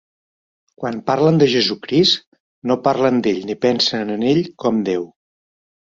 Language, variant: Catalan, Central